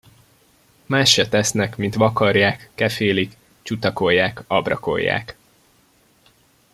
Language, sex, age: Hungarian, male, 19-29